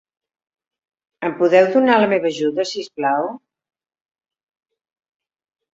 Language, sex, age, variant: Catalan, female, 70-79, Central